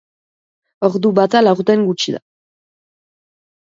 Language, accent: Basque, Nafar-lapurtarra edo Zuberotarra (Lapurdi, Nafarroa Beherea, Zuberoa)